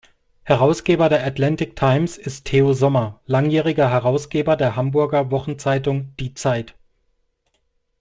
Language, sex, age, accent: German, male, 30-39, Deutschland Deutsch